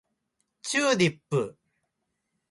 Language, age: Japanese, 70-79